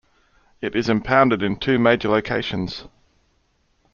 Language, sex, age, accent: English, male, 40-49, Australian English